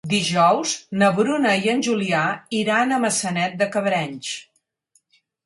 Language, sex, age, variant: Catalan, female, 50-59, Central